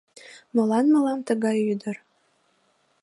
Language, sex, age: Mari, female, 19-29